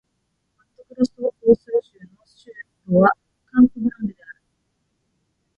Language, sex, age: Japanese, female, under 19